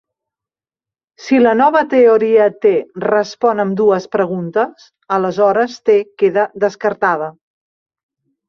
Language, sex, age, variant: Catalan, female, 50-59, Central